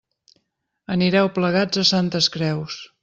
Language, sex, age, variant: Catalan, female, 50-59, Central